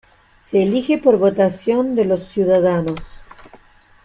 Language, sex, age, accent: Spanish, female, 50-59, México